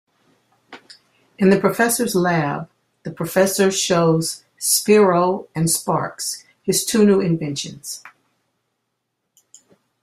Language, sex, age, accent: English, female, 60-69, United States English